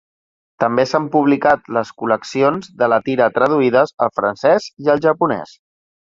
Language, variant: Catalan, Central